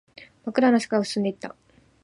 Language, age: Japanese, 19-29